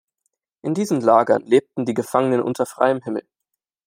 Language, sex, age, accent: German, male, 19-29, Deutschland Deutsch